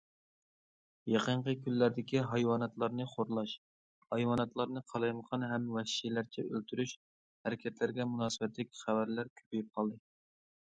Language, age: Uyghur, 19-29